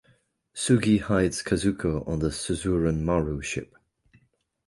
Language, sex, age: English, male, 30-39